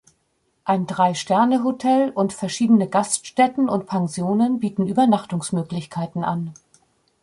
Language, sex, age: German, female, 50-59